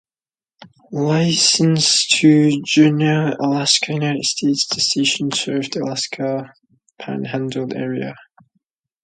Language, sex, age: English, male, under 19